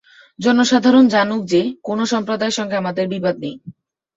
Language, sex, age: Bengali, male, 19-29